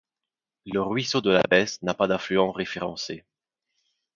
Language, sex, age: French, male, 30-39